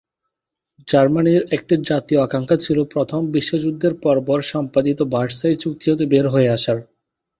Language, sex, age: Bengali, male, 19-29